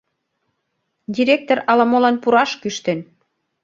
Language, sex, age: Mari, female, 40-49